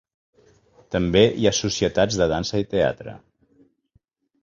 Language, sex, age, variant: Catalan, male, 50-59, Central